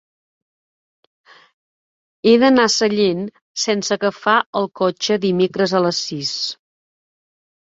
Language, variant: Catalan, Central